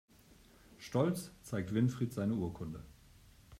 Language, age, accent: German, 50-59, Deutschland Deutsch